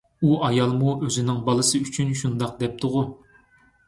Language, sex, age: Uyghur, male, 30-39